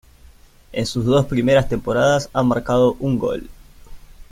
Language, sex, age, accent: Spanish, male, 19-29, Rioplatense: Argentina, Uruguay, este de Bolivia, Paraguay